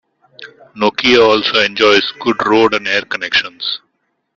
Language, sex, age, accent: English, male, 40-49, India and South Asia (India, Pakistan, Sri Lanka)